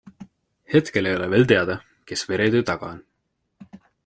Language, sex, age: Estonian, male, 19-29